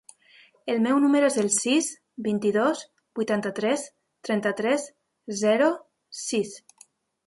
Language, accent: Catalan, valencià